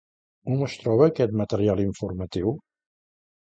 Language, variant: Catalan, Central